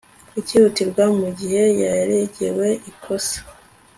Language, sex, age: Kinyarwanda, female, 19-29